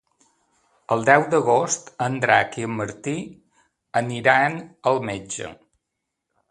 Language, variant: Catalan, Balear